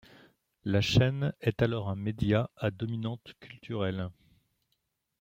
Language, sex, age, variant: French, male, 50-59, Français de métropole